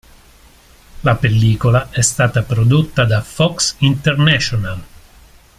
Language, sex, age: Italian, male, 50-59